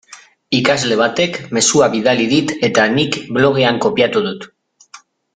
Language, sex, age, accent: Basque, male, 40-49, Mendebalekoa (Araba, Bizkaia, Gipuzkoako mendebaleko herri batzuk)